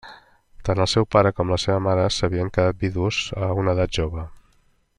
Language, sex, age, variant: Catalan, male, 50-59, Central